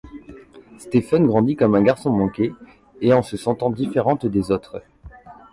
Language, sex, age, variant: French, male, 30-39, Français de métropole